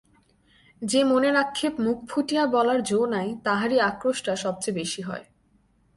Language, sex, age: Bengali, female, 19-29